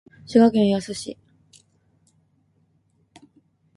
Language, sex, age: Japanese, female, 19-29